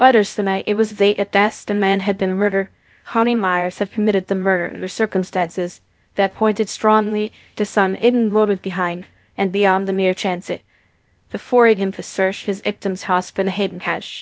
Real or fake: fake